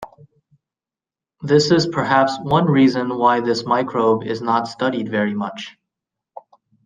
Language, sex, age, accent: English, male, 30-39, United States English